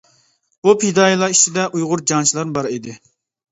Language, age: Uyghur, 30-39